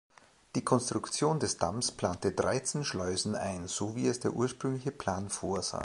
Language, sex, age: German, male, 40-49